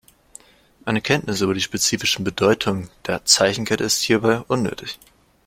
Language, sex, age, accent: German, male, under 19, Deutschland Deutsch